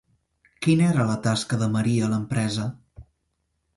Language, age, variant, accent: Catalan, under 19, Central, central